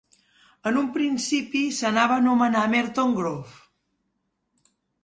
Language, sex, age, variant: Catalan, female, 50-59, Central